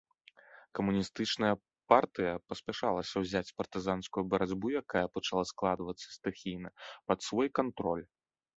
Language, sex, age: Belarusian, male, 30-39